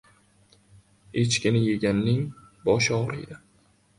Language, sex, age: Uzbek, male, 19-29